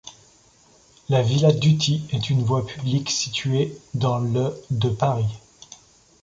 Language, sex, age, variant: French, male, 30-39, Français de métropole